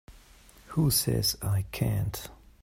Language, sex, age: English, male, 30-39